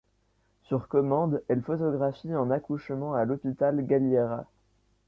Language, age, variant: French, under 19, Français de métropole